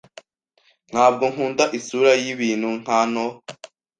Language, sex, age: Kinyarwanda, male, 19-29